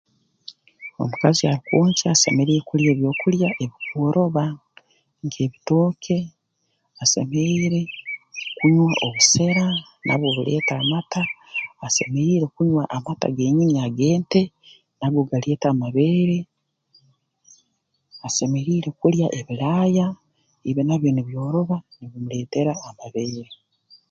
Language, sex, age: Tooro, female, 40-49